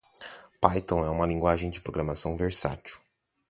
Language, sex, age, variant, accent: Portuguese, male, 19-29, Portuguese (Brasil), Paulista